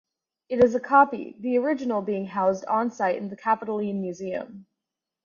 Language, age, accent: English, under 19, United States English